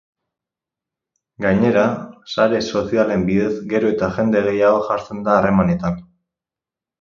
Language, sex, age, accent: Basque, male, 19-29, Erdialdekoa edo Nafarra (Gipuzkoa, Nafarroa)